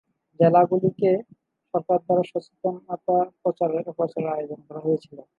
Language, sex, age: Bengali, male, 19-29